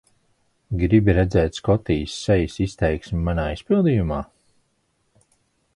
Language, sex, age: Latvian, male, 30-39